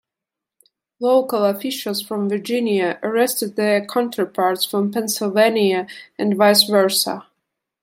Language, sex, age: English, female, 19-29